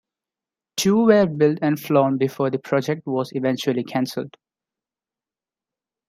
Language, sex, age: English, male, 19-29